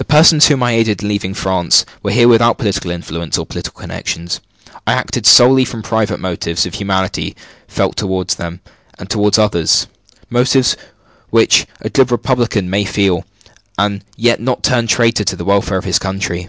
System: none